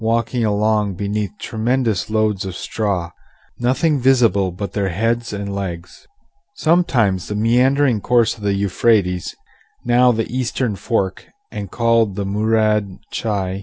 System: none